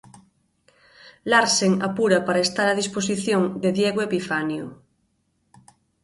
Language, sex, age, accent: Galician, female, 30-39, Normativo (estándar)